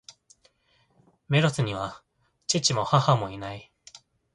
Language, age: Japanese, 19-29